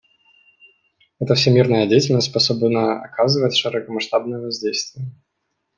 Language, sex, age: Russian, male, 19-29